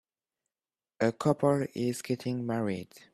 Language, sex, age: English, male, under 19